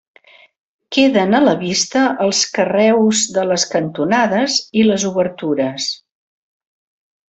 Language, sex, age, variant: Catalan, female, 60-69, Central